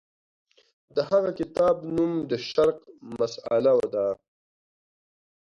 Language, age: Pashto, 19-29